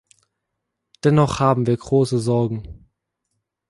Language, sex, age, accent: German, male, 19-29, Deutschland Deutsch